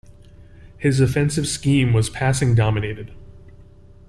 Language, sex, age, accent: English, male, 30-39, United States English